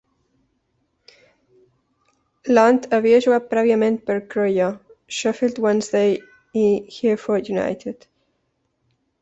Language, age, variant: Catalan, 30-39, Balear